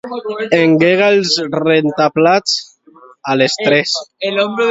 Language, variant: Catalan, Alacantí